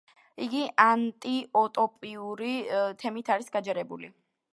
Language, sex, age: Georgian, female, under 19